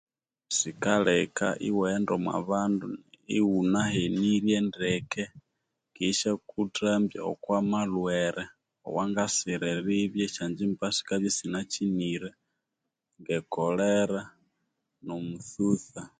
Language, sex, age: Konzo, male, 30-39